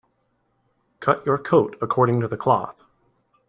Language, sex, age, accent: English, male, 30-39, United States English